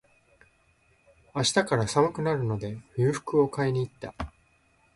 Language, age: Japanese, 40-49